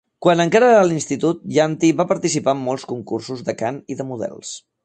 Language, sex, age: Catalan, male, 30-39